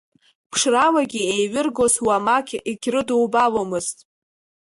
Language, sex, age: Abkhazian, female, under 19